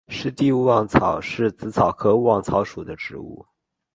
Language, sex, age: Chinese, male, under 19